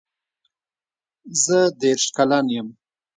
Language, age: Pashto, 30-39